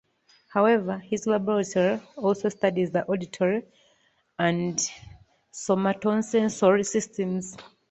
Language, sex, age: English, female, 19-29